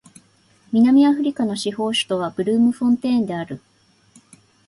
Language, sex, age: Japanese, female, 40-49